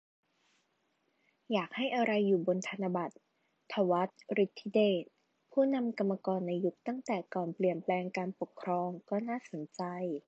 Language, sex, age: Thai, female, 19-29